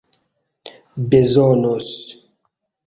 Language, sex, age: Esperanto, male, 30-39